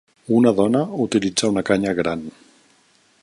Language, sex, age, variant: Catalan, male, 50-59, Nord-Occidental